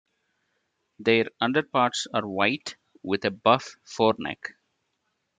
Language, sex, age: English, male, 40-49